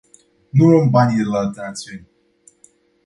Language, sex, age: Romanian, male, 19-29